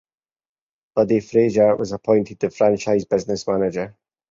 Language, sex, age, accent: English, male, 40-49, Scottish English